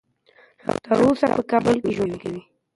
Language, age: Pashto, 19-29